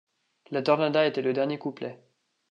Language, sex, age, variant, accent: French, male, under 19, Français d'Europe, Français de Suisse